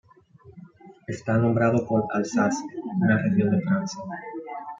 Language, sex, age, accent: Spanish, male, 19-29, Caribe: Cuba, Venezuela, Puerto Rico, República Dominicana, Panamá, Colombia caribeña, México caribeño, Costa del golfo de México